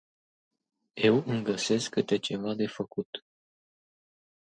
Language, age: Romanian, 30-39